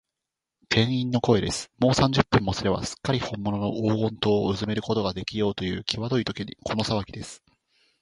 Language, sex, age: Japanese, female, 19-29